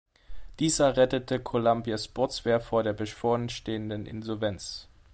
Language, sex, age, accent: German, male, 19-29, Deutschland Deutsch